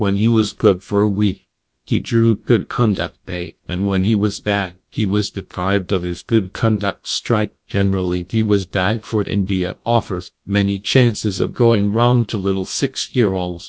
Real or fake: fake